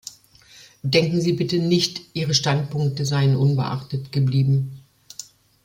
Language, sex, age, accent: German, female, 50-59, Deutschland Deutsch